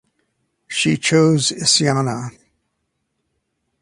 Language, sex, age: English, male, 60-69